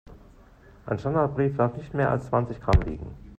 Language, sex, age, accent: German, male, 30-39, Deutschland Deutsch